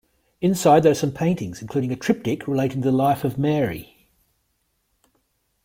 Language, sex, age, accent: English, male, 50-59, Australian English